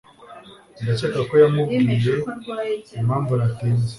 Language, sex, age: Kinyarwanda, male, 19-29